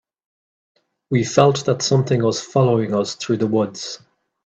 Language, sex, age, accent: English, male, 30-39, Irish English